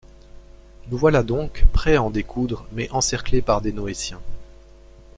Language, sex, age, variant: French, male, 19-29, Français de métropole